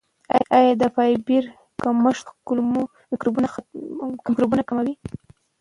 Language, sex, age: Pashto, female, 19-29